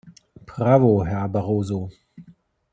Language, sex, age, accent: German, male, 40-49, Deutschland Deutsch